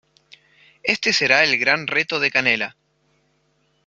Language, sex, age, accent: Spanish, male, 19-29, Rioplatense: Argentina, Uruguay, este de Bolivia, Paraguay